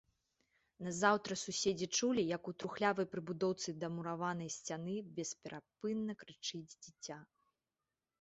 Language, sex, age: Belarusian, female, 30-39